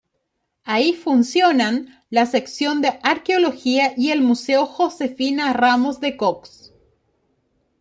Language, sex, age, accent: Spanish, female, 30-39, Rioplatense: Argentina, Uruguay, este de Bolivia, Paraguay